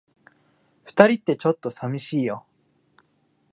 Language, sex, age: Japanese, male, 19-29